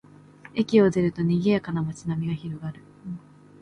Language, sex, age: Japanese, female, 19-29